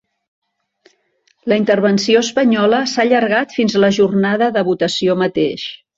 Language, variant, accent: Catalan, Central, central